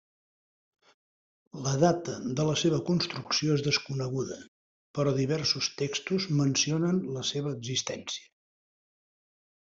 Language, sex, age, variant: Catalan, male, 60-69, Central